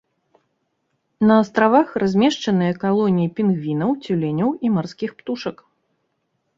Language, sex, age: Belarusian, female, 30-39